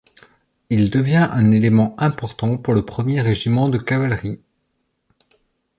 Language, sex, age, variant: French, male, 30-39, Français de métropole